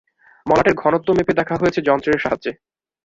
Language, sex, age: Bengali, male, under 19